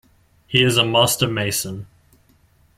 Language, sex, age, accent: English, male, under 19, Australian English